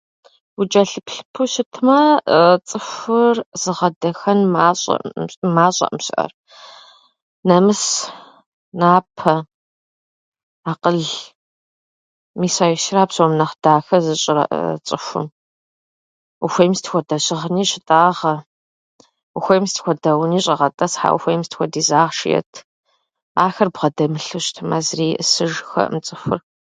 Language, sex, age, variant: Kabardian, female, 30-39, Адыгэбзэ (Къэбэрдей, Кирил, псоми зэдай)